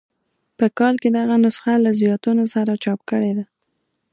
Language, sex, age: Pashto, female, 19-29